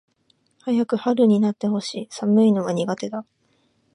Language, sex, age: Japanese, female, 19-29